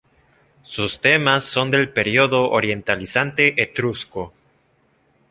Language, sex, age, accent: Spanish, male, 19-29, México